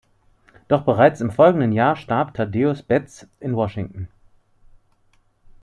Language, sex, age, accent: German, male, 30-39, Deutschland Deutsch